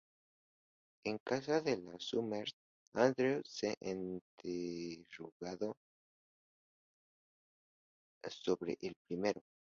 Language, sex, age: Spanish, male, 19-29